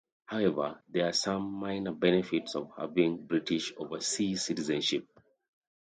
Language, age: English, 30-39